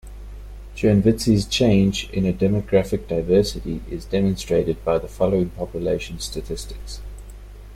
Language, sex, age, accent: English, male, 30-39, Southern African (South Africa, Zimbabwe, Namibia)